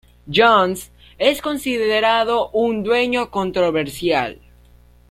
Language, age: Spanish, under 19